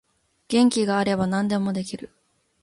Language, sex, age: Japanese, female, 19-29